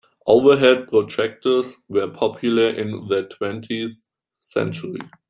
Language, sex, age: English, male, 19-29